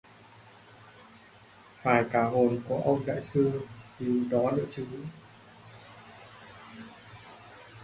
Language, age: Vietnamese, 30-39